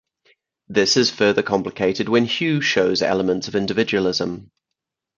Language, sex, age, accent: English, male, 30-39, England English; New Zealand English